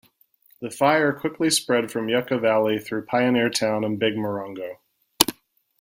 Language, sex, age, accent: English, male, 30-39, United States English